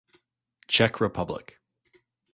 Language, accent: English, United States English